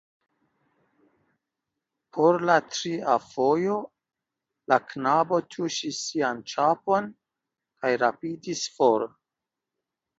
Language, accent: Esperanto, Internacia